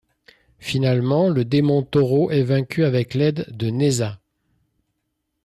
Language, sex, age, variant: French, male, 50-59, Français de métropole